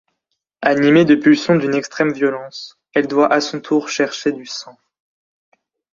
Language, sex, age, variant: French, male, 19-29, Français de métropole